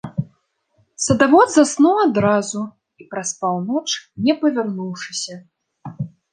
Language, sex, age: Belarusian, female, 19-29